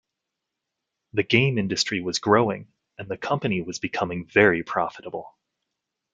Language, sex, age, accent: English, male, 30-39, United States English